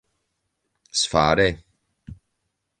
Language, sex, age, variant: Irish, male, 30-39, Gaeilge Uladh